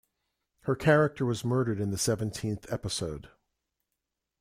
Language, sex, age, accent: English, male, 70-79, United States English